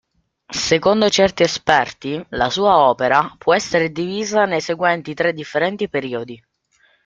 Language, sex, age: Italian, male, under 19